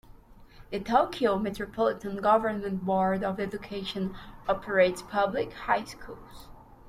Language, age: English, 19-29